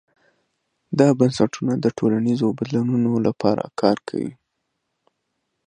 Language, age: Pashto, under 19